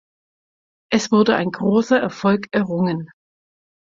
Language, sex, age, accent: German, female, 50-59, Deutschland Deutsch